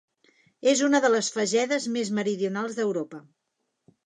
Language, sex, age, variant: Catalan, female, 50-59, Central